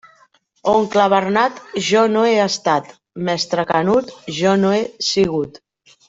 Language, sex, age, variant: Catalan, female, 40-49, Central